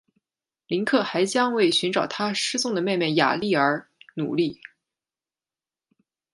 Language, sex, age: Chinese, female, 19-29